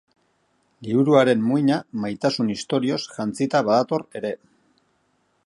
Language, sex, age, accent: Basque, male, 40-49, Mendebalekoa (Araba, Bizkaia, Gipuzkoako mendebaleko herri batzuk)